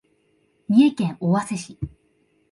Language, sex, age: Japanese, female, 19-29